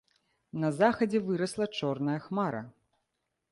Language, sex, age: Belarusian, female, 30-39